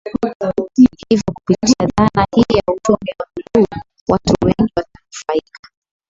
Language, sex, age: Swahili, female, 19-29